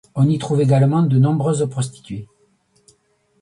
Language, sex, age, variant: French, male, 60-69, Français de métropole